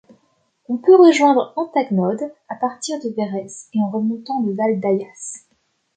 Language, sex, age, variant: French, female, 19-29, Français de métropole